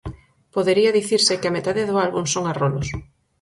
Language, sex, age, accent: Galician, female, 30-39, Normativo (estándar)